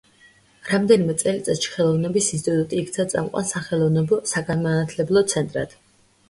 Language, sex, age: Georgian, female, 19-29